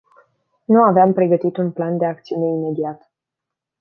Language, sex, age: Romanian, female, 19-29